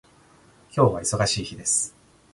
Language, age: Japanese, 30-39